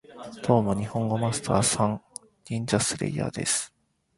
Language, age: Japanese, 19-29